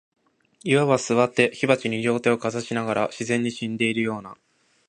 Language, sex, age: Japanese, male, 19-29